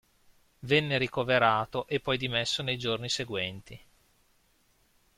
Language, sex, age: Italian, male, 30-39